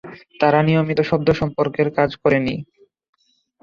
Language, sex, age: Bengali, male, under 19